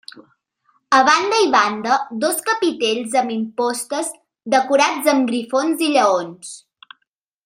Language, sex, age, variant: Catalan, male, 19-29, Central